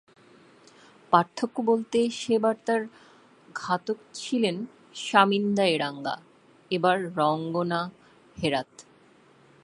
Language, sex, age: Bengali, female, 30-39